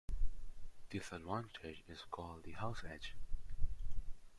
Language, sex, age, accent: English, male, under 19, India and South Asia (India, Pakistan, Sri Lanka)